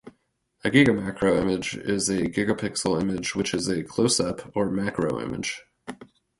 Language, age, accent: English, 30-39, United States English